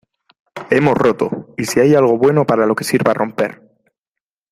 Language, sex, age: Spanish, male, 19-29